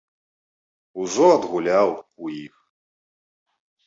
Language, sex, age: Belarusian, male, 30-39